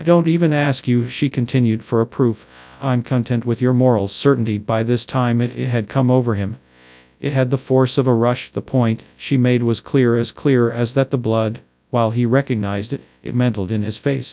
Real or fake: fake